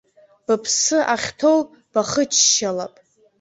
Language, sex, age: Abkhazian, female, under 19